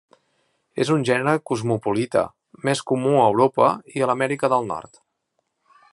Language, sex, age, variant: Catalan, male, 40-49, Central